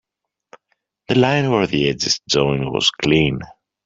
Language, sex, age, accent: English, male, 30-39, England English